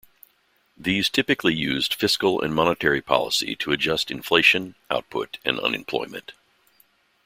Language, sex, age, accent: English, male, 60-69, United States English